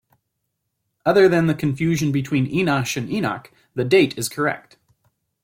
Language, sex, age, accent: English, male, 40-49, United States English